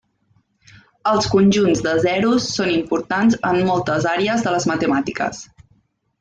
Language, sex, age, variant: Catalan, female, 19-29, Central